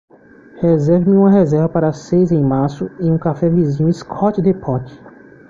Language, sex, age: Portuguese, male, 30-39